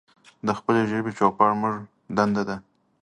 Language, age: Pashto, 19-29